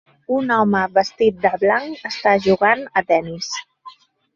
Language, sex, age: Catalan, female, 40-49